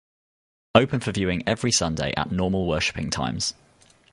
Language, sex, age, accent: English, male, 30-39, England English